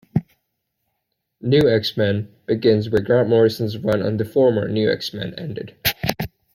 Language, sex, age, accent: English, male, 19-29, Canadian English